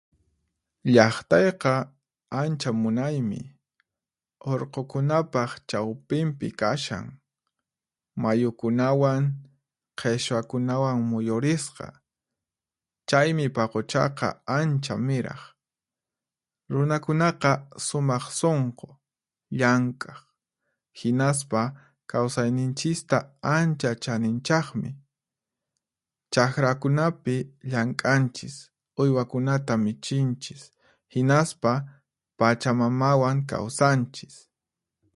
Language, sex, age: Puno Quechua, male, 30-39